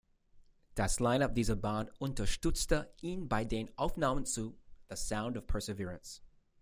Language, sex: German, male